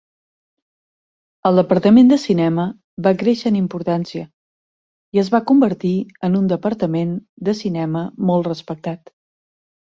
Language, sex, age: Catalan, female, 50-59